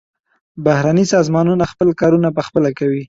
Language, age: Pashto, 19-29